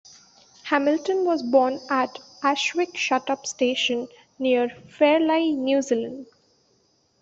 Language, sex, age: English, female, 19-29